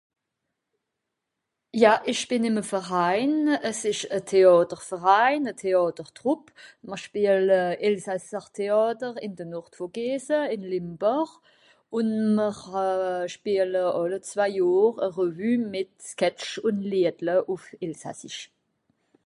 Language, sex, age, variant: Swiss German, female, 40-49, Nordniederàlemmànisch (Rishoffe, Zàwere, Bùsswìller, Hawenau, Brüemt, Stroossbùri, Molse, Dàmbàch, Schlettstàtt, Pfàlzbùri usw.)